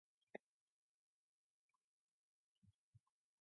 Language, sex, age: English, female, 19-29